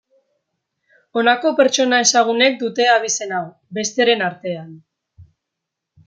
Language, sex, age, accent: Basque, female, under 19, Erdialdekoa edo Nafarra (Gipuzkoa, Nafarroa)